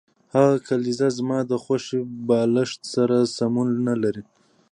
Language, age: Pashto, 19-29